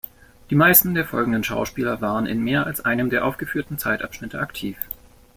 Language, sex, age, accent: German, male, 19-29, Deutschland Deutsch